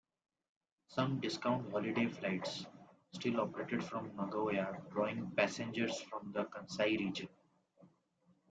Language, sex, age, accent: English, male, 19-29, India and South Asia (India, Pakistan, Sri Lanka)